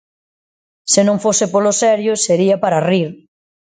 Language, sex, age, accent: Galician, female, 40-49, Central (gheada)